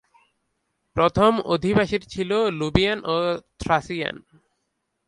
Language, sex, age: Bengali, male, 19-29